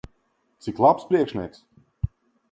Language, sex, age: Latvian, male, 40-49